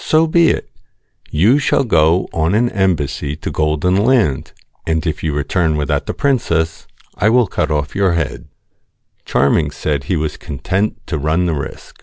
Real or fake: real